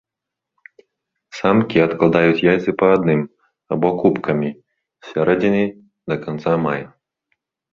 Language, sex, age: Belarusian, male, 30-39